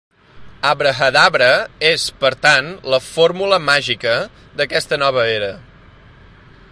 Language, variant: Catalan, Central